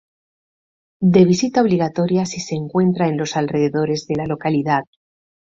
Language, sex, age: Spanish, female, 50-59